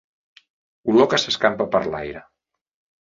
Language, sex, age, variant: Catalan, male, 30-39, Central